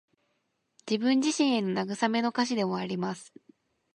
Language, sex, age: Japanese, female, 19-29